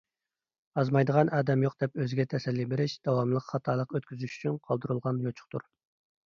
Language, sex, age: Uyghur, male, 30-39